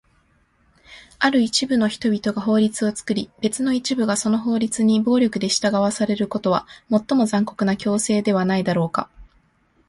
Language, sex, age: Japanese, female, 19-29